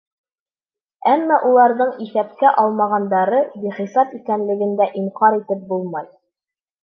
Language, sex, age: Bashkir, female, 19-29